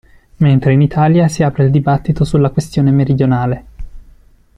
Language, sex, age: Italian, male, 30-39